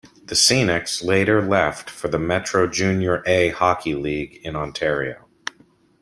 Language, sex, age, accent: English, male, 40-49, United States English